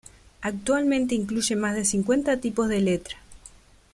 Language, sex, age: Spanish, female, 19-29